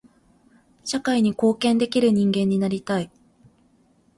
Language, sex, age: Japanese, female, 30-39